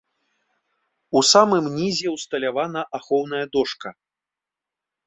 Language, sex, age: Belarusian, male, 40-49